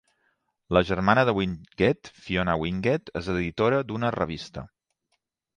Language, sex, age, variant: Catalan, male, 40-49, Balear